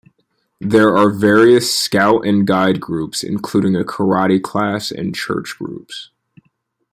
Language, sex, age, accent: English, male, 19-29, United States English